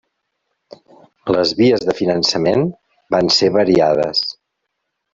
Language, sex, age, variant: Catalan, male, 40-49, Central